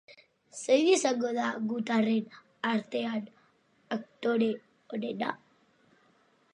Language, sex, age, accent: Basque, male, 30-39, Mendebalekoa (Araba, Bizkaia, Gipuzkoako mendebaleko herri batzuk)